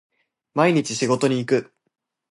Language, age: Japanese, 19-29